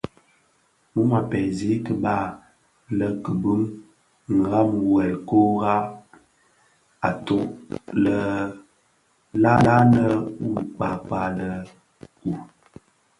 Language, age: Bafia, 19-29